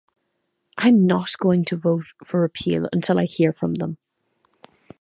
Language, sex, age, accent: English, female, under 19, Irish English